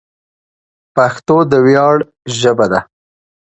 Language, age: Pashto, 30-39